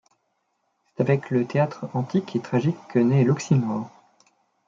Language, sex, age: French, male, 30-39